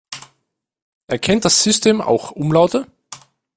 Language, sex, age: German, male, under 19